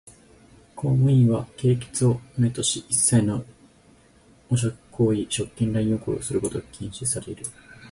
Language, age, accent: Japanese, 19-29, 標準語